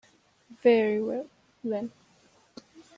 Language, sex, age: English, female, 19-29